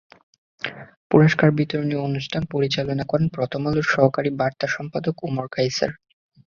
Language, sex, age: Bengali, male, 19-29